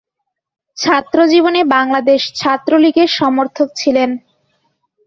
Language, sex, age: Bengali, female, 19-29